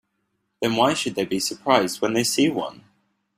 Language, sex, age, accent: English, male, 19-29, England English